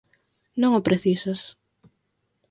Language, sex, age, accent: Galician, female, under 19, Normativo (estándar)